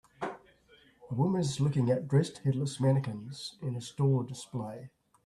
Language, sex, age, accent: English, male, 60-69, Australian English